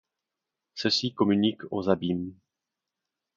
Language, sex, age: French, male, 30-39